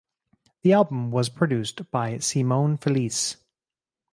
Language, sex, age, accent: English, male, 30-39, Canadian English